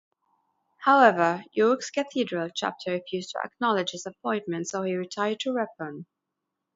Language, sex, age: English, female, 30-39